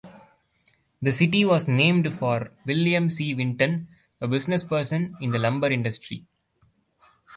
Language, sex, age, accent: English, male, 19-29, India and South Asia (India, Pakistan, Sri Lanka)